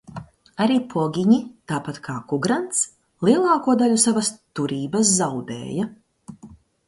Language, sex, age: Latvian, female, 40-49